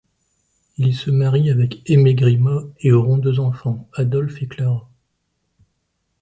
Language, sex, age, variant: French, male, 40-49, Français de métropole